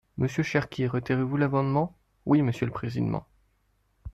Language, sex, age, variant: French, male, 19-29, Français de métropole